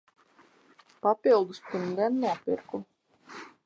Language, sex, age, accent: Latvian, female, 30-39, bez akcenta